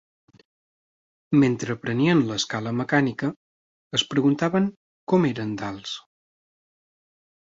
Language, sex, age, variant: Catalan, male, 19-29, Central